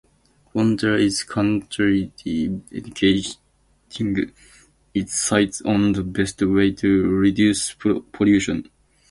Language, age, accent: English, 19-29, United States English